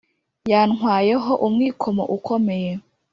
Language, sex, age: Kinyarwanda, female, 19-29